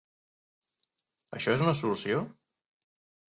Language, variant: Catalan, Central